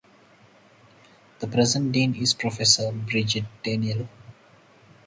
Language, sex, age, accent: English, male, 30-39, India and South Asia (India, Pakistan, Sri Lanka); Singaporean English